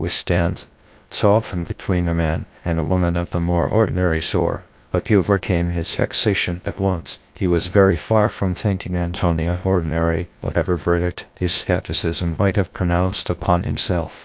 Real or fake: fake